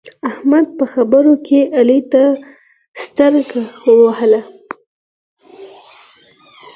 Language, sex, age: Pashto, female, under 19